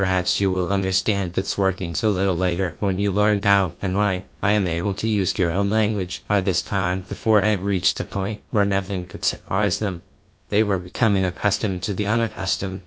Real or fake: fake